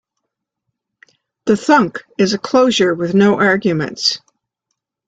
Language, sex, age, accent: English, female, 70-79, United States English